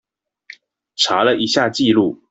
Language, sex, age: Chinese, male, 19-29